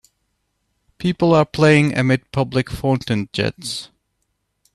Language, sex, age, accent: English, male, 40-49, England English